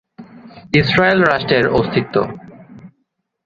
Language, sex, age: Bengali, male, 19-29